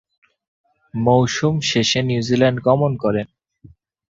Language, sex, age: Bengali, male, 19-29